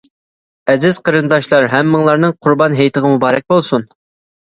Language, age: Uyghur, 19-29